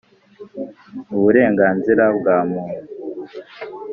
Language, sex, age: Kinyarwanda, male, under 19